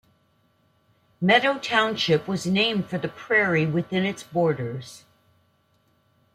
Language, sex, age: English, female, 60-69